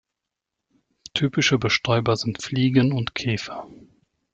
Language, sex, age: German, male, 30-39